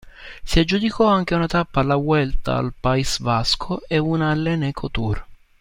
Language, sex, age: Italian, male, 19-29